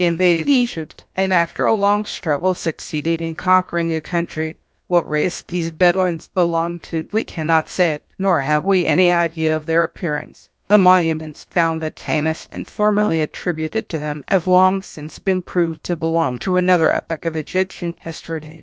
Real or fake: fake